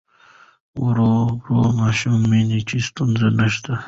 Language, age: Pashto, 19-29